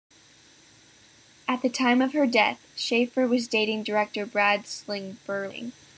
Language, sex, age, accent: English, female, under 19, United States English